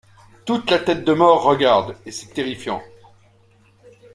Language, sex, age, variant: French, male, 40-49, Français de métropole